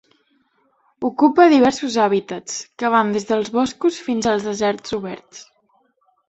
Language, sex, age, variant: Catalan, female, 19-29, Balear